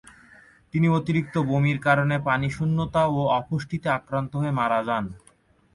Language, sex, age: Bengali, male, 19-29